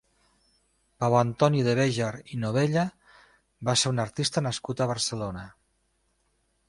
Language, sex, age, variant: Catalan, male, 50-59, Nord-Occidental